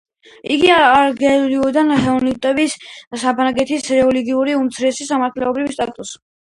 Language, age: Georgian, under 19